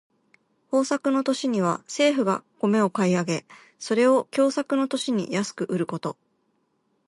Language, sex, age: Japanese, female, 40-49